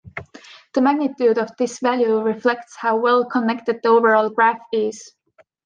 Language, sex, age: English, female, 19-29